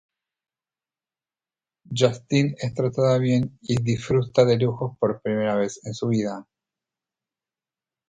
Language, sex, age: Spanish, male, 50-59